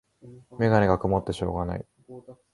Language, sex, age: Japanese, male, 19-29